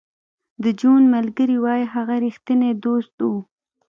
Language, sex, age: Pashto, female, 19-29